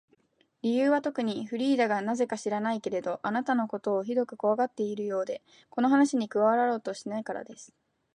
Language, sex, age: Japanese, female, 19-29